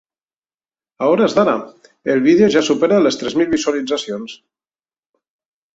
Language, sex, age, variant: Catalan, male, 40-49, Central